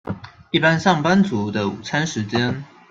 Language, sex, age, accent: Chinese, male, 19-29, 出生地：高雄市